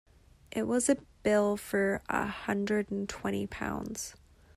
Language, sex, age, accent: English, female, 19-29, United States English